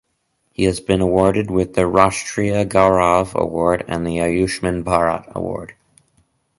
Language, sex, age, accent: English, male, 19-29, United States English